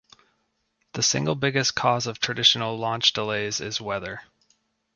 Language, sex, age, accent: English, male, 30-39, United States English